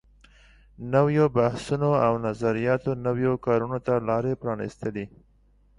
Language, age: Pashto, 40-49